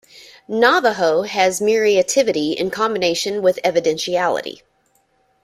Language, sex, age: English, female, 30-39